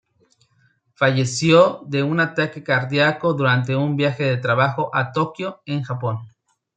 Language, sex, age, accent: Spanish, male, 30-39, México